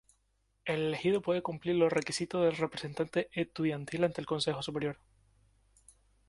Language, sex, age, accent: Spanish, male, 19-29, España: Islas Canarias